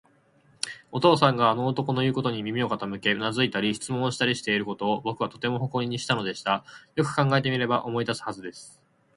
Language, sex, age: Japanese, male, 19-29